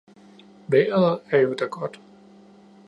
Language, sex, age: Danish, male, 30-39